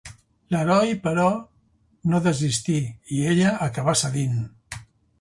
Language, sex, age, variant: Catalan, male, 60-69, Central